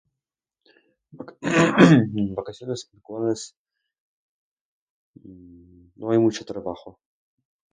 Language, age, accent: Spanish, under 19, España: Norte peninsular (Asturias, Castilla y León, Cantabria, País Vasco, Navarra, Aragón, La Rioja, Guadalajara, Cuenca)